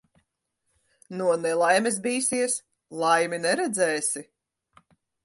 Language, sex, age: Latvian, female, 40-49